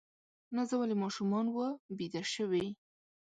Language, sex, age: Pashto, female, 19-29